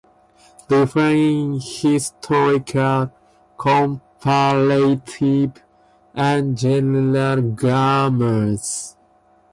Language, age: English, 19-29